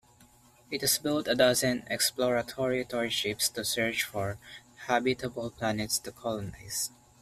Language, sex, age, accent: English, male, under 19, Filipino